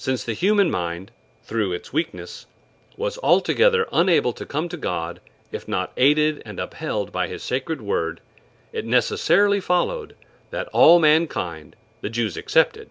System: none